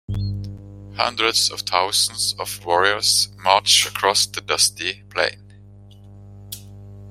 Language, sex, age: English, male, 40-49